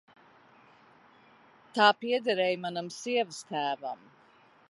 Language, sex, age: Latvian, female, 50-59